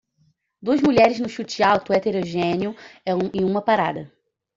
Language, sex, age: Portuguese, female, under 19